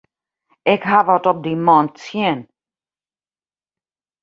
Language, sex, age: Western Frisian, female, 50-59